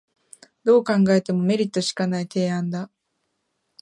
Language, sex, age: Japanese, female, 19-29